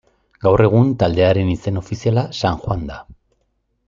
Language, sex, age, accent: Basque, male, 40-49, Erdialdekoa edo Nafarra (Gipuzkoa, Nafarroa)